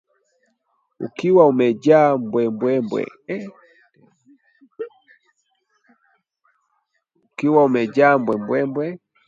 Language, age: Swahili, 19-29